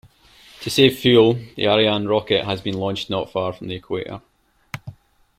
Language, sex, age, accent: English, male, 30-39, Scottish English